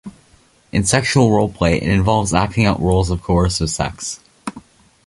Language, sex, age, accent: English, male, under 19, Canadian English